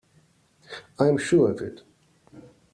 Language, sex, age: English, male, 40-49